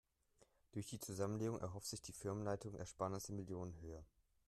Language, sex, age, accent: German, male, 19-29, Deutschland Deutsch